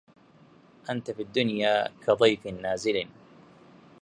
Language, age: Arabic, 30-39